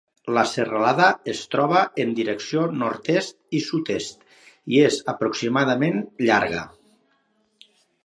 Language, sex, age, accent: Catalan, male, 40-49, valencià